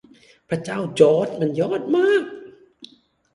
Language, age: Thai, 19-29